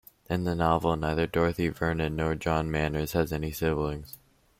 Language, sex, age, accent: English, male, under 19, United States English